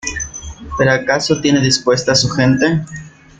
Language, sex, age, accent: Spanish, male, 19-29, México